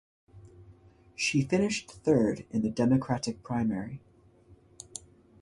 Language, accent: English, United States English; Australian English